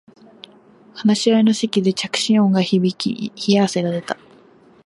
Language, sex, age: Japanese, female, under 19